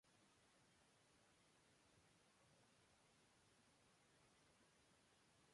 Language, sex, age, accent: Spanish, male, 40-49, Chileno: Chile, Cuyo